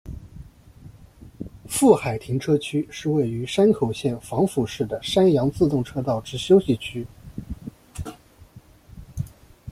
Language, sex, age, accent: Chinese, male, 19-29, 出生地：江苏省